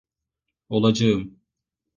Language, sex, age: Turkish, male, 19-29